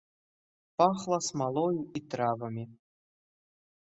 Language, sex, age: Belarusian, male, under 19